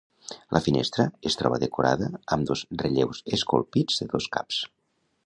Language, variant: Catalan, Nord-Occidental